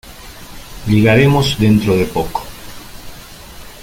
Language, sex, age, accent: Spanish, male, 50-59, Rioplatense: Argentina, Uruguay, este de Bolivia, Paraguay